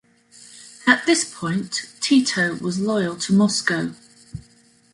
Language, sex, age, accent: English, female, 60-69, England English